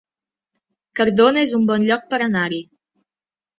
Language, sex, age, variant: Catalan, female, 19-29, Central